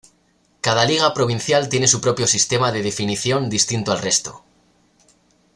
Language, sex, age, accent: Spanish, male, 19-29, España: Norte peninsular (Asturias, Castilla y León, Cantabria, País Vasco, Navarra, Aragón, La Rioja, Guadalajara, Cuenca)